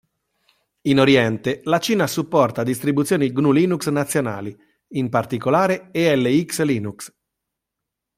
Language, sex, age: Italian, male, 40-49